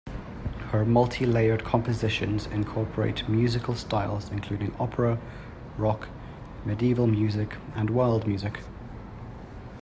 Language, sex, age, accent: English, male, 19-29, England English